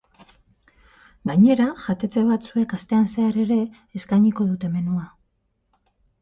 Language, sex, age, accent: Basque, female, 40-49, Mendebalekoa (Araba, Bizkaia, Gipuzkoako mendebaleko herri batzuk); Batua